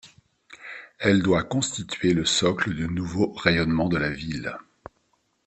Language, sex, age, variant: French, male, 50-59, Français de métropole